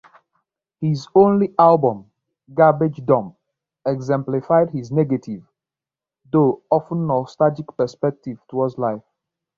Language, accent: English, Southern African (South Africa, Zimbabwe, Namibia)